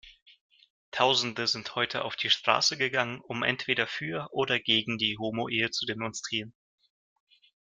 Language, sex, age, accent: German, male, 19-29, Russisch Deutsch